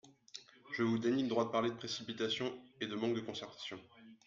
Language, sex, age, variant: French, male, 19-29, Français de métropole